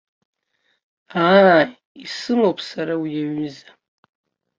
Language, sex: Abkhazian, female